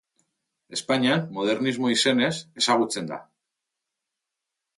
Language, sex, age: Basque, male, 40-49